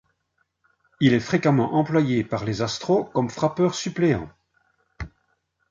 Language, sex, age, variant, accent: French, male, 60-69, Français d'Europe, Français de Belgique